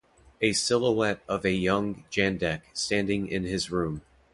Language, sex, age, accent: English, male, 30-39, United States English